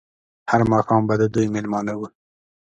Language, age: Pashto, 19-29